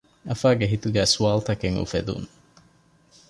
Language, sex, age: Divehi, male, 19-29